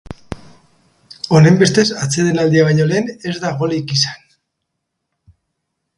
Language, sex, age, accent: Basque, male, 50-59, Mendebalekoa (Araba, Bizkaia, Gipuzkoako mendebaleko herri batzuk)